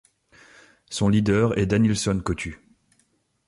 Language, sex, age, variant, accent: French, male, 30-39, Français des départements et régions d'outre-mer, Français de La Réunion